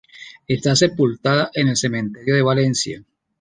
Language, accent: Spanish, Andino-Pacífico: Colombia, Perú, Ecuador, oeste de Bolivia y Venezuela andina